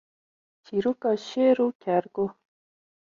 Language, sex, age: Kurdish, female, 19-29